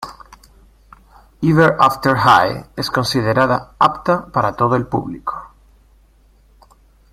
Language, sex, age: Spanish, male, 40-49